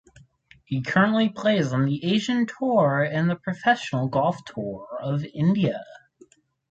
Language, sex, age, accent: English, male, under 19, United States English